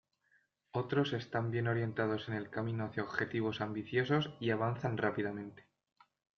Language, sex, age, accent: Spanish, male, 19-29, España: Centro-Sur peninsular (Madrid, Toledo, Castilla-La Mancha)